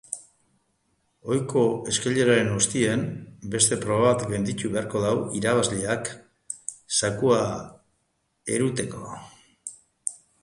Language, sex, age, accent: Basque, male, 50-59, Mendebalekoa (Araba, Bizkaia, Gipuzkoako mendebaleko herri batzuk)